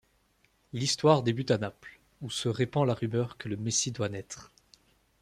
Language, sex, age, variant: French, male, 30-39, Français de métropole